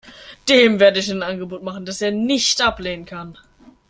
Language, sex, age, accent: German, male, under 19, Deutschland Deutsch